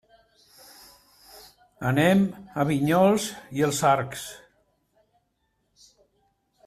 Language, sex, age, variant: Catalan, male, 70-79, Central